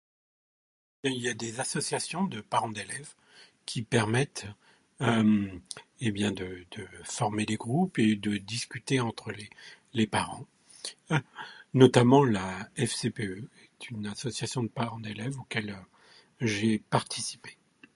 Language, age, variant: French, 60-69, Français de métropole